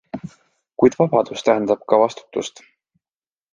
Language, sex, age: Estonian, male, 19-29